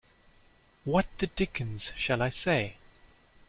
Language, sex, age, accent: English, male, 19-29, Southern African (South Africa, Zimbabwe, Namibia)